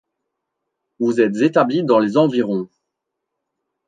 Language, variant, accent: French, Français d'Europe, Français de Belgique